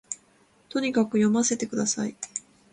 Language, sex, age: Japanese, female, 19-29